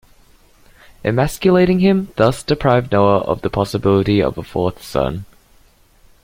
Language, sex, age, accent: English, male, 19-29, Australian English